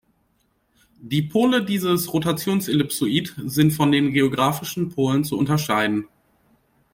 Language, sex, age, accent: German, male, 19-29, Deutschland Deutsch